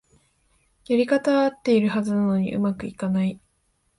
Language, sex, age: Japanese, female, 19-29